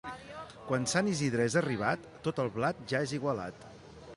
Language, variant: Catalan, Central